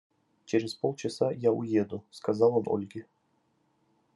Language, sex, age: Russian, male, 19-29